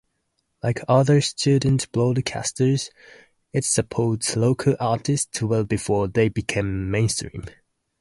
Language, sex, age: English, male, 19-29